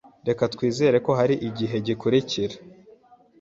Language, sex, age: Kinyarwanda, male, 19-29